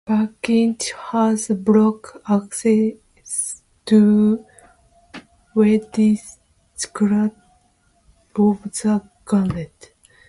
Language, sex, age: English, female, 30-39